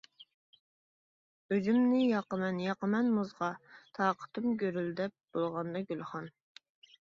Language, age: Uyghur, 30-39